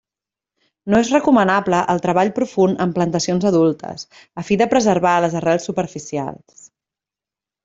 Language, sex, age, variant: Catalan, female, 30-39, Central